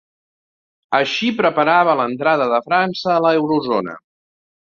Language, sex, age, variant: Catalan, male, 50-59, Central